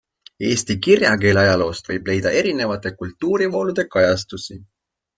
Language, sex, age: Estonian, male, 19-29